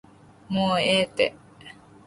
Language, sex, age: Japanese, female, under 19